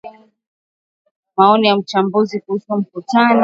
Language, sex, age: Swahili, female, 19-29